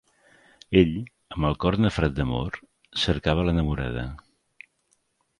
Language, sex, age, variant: Catalan, male, 50-59, Central